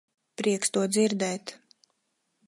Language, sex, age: Latvian, female, 30-39